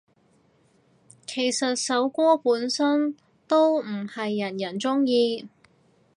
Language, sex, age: Cantonese, female, 30-39